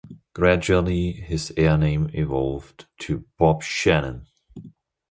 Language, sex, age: English, male, 30-39